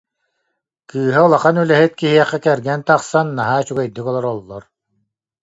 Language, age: Yakut, 50-59